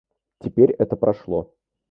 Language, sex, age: Russian, male, 19-29